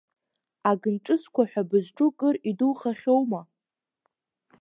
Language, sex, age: Abkhazian, female, under 19